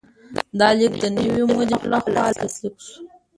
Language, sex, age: Pashto, female, under 19